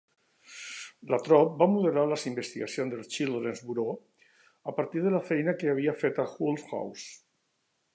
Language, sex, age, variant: Catalan, male, 60-69, Central